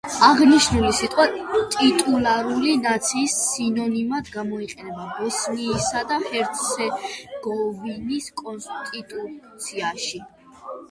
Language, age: Georgian, 19-29